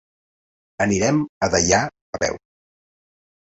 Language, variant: Catalan, Central